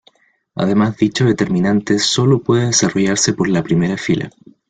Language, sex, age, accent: Spanish, male, 19-29, Chileno: Chile, Cuyo